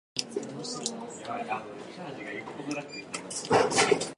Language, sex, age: Adamawa Fulfulde, female, under 19